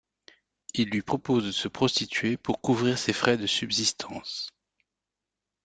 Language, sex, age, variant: French, male, 40-49, Français de métropole